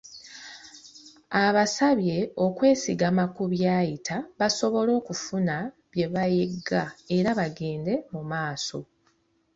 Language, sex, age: Ganda, female, 30-39